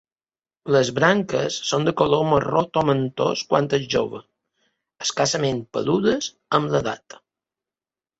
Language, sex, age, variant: Catalan, male, 50-59, Balear